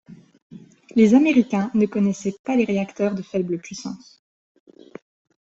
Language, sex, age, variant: French, female, 19-29, Français de métropole